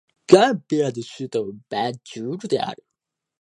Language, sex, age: Japanese, male, 19-29